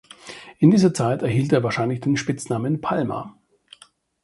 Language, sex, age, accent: German, male, 50-59, Deutschland Deutsch